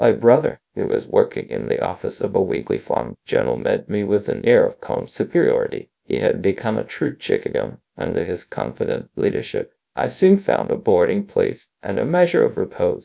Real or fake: fake